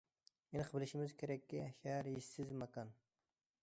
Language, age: Uyghur, 19-29